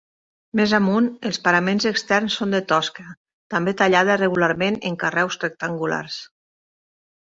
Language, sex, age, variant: Catalan, female, 40-49, Nord-Occidental